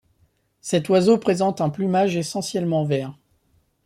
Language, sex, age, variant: French, male, 30-39, Français de métropole